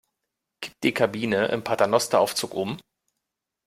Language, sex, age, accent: German, male, 30-39, Deutschland Deutsch